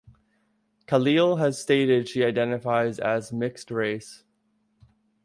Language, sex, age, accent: English, male, 30-39, United States English